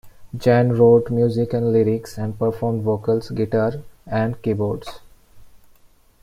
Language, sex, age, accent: English, male, 19-29, India and South Asia (India, Pakistan, Sri Lanka)